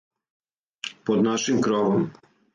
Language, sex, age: Serbian, male, 50-59